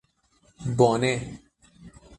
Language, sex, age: Persian, male, 30-39